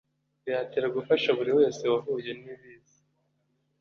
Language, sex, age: Kinyarwanda, male, 19-29